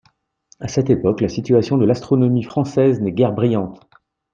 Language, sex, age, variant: French, male, 40-49, Français de métropole